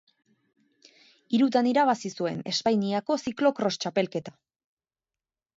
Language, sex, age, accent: Basque, female, 19-29, Erdialdekoa edo Nafarra (Gipuzkoa, Nafarroa)